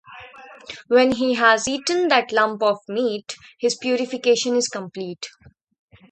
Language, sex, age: English, female, 19-29